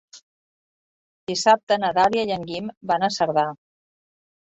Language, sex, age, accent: Catalan, female, 50-59, Català central